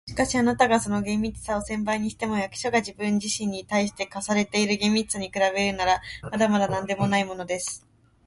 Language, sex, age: Japanese, female, 19-29